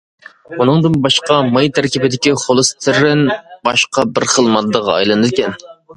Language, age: Uyghur, 19-29